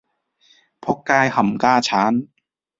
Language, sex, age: Cantonese, male, 30-39